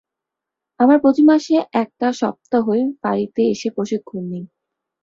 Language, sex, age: Bengali, female, 19-29